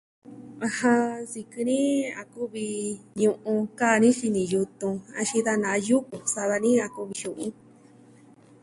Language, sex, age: Southwestern Tlaxiaco Mixtec, female, 19-29